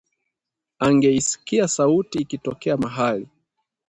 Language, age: Swahili, 19-29